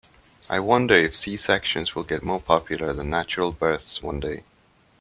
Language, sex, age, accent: English, male, 19-29, England English